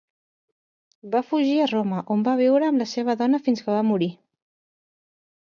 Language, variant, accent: Catalan, Central, central